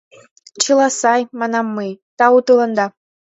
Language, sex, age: Mari, female, 19-29